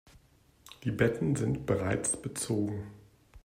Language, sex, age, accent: German, male, 40-49, Deutschland Deutsch